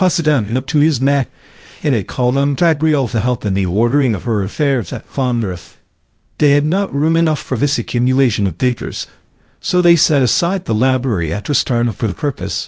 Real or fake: fake